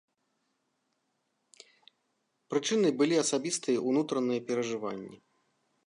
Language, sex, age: Belarusian, male, 40-49